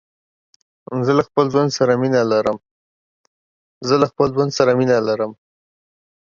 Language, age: Pashto, 19-29